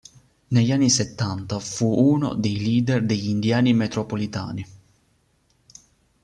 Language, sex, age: Italian, male, 19-29